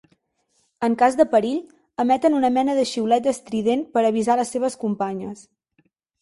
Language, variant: Catalan, Central